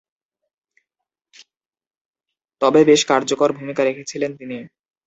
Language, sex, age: Bengali, male, 19-29